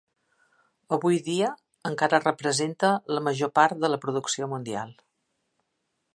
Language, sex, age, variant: Catalan, female, 60-69, Central